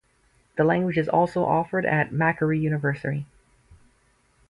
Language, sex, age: English, female, 19-29